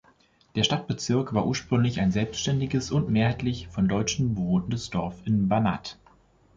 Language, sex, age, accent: German, male, 19-29, Deutschland Deutsch